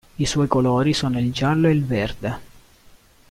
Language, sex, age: Italian, male, 19-29